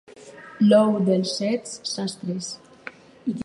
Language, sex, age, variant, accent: Catalan, female, under 19, Alacantí, valencià